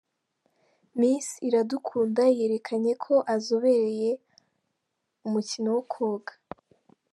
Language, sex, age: Kinyarwanda, female, 19-29